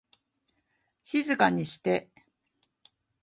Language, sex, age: Japanese, female, 50-59